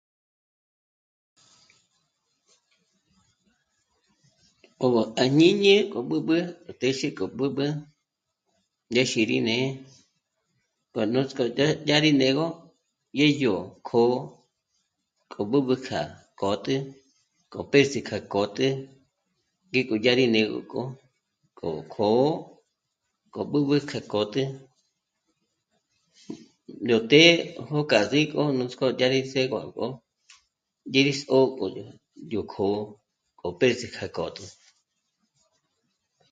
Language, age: Michoacán Mazahua, 19-29